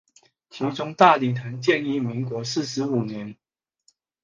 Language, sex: Chinese, male